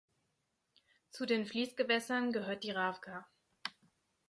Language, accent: German, Deutschland Deutsch